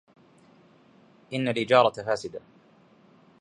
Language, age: Arabic, 30-39